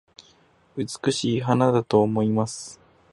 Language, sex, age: Japanese, male, 19-29